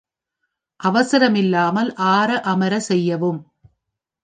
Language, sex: Tamil, female